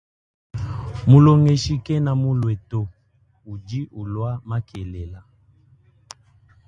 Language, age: Luba-Lulua, 40-49